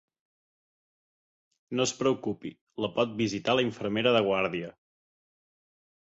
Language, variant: Catalan, Central